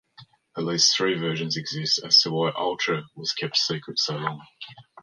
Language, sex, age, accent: English, male, 19-29, Australian English